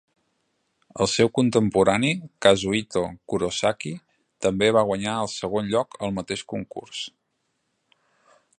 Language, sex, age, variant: Catalan, male, 30-39, Central